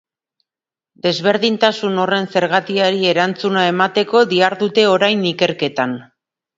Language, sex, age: Basque, female, 40-49